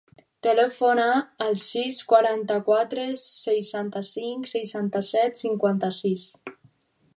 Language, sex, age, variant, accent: Catalan, female, under 19, Alacantí, valencià